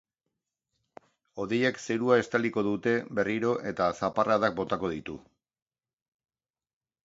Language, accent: Basque, Erdialdekoa edo Nafarra (Gipuzkoa, Nafarroa)